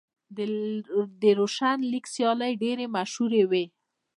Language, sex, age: Pashto, female, 30-39